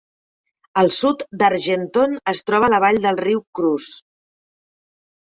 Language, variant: Catalan, Central